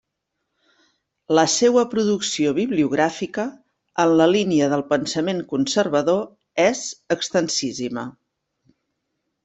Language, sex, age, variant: Catalan, female, 50-59, Central